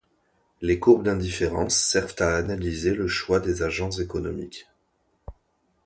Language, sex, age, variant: French, male, 30-39, Français de métropole